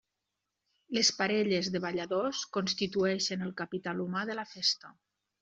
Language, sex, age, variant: Catalan, female, 50-59, Nord-Occidental